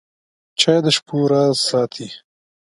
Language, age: Pashto, 19-29